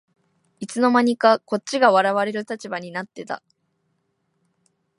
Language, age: Japanese, 19-29